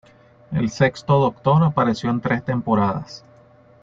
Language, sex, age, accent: Spanish, male, 30-39, Andino-Pacífico: Colombia, Perú, Ecuador, oeste de Bolivia y Venezuela andina